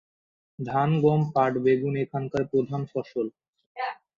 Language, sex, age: Bengali, male, under 19